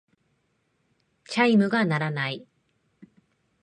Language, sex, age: Japanese, female, 30-39